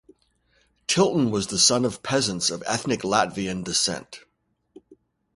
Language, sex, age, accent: English, male, 50-59, United States English